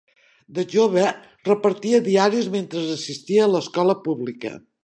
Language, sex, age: Catalan, female, 60-69